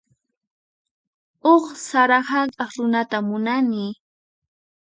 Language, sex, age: Puno Quechua, female, 19-29